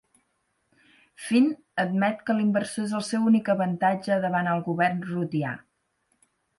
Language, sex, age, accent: Catalan, female, 30-39, gironí